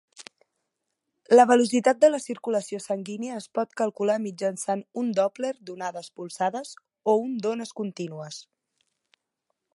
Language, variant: Catalan, Central